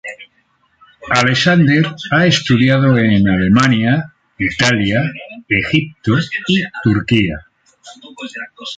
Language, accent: Spanish, España: Norte peninsular (Asturias, Castilla y León, Cantabria, País Vasco, Navarra, Aragón, La Rioja, Guadalajara, Cuenca)